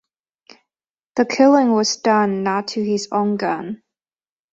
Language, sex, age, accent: English, female, 19-29, United States English